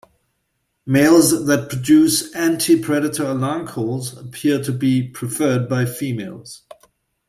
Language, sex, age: English, male, 40-49